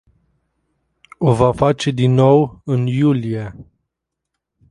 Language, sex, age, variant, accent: Romanian, male, 19-29, Romanian-Romania, Muntenesc